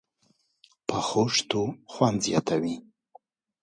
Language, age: Pashto, 50-59